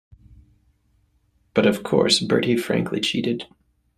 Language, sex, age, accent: English, male, 19-29, United States English